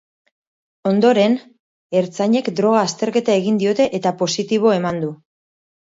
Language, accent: Basque, Mendebalekoa (Araba, Bizkaia, Gipuzkoako mendebaleko herri batzuk)